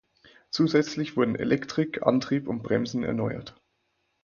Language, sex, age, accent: German, male, 19-29, Deutschland Deutsch; Österreichisches Deutsch